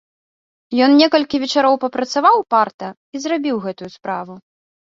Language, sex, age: Belarusian, female, 30-39